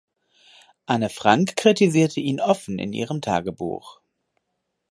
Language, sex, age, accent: German, male, 30-39, Deutschland Deutsch